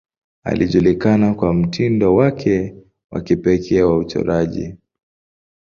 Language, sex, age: Swahili, male, 19-29